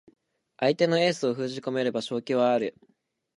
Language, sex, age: Japanese, male, 19-29